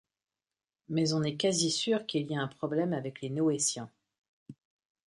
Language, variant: French, Français de métropole